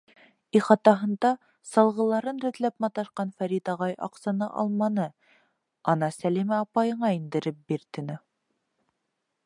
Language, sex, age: Bashkir, female, 19-29